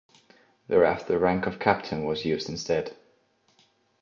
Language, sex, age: English, male, 19-29